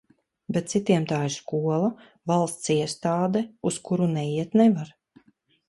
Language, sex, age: Latvian, female, 40-49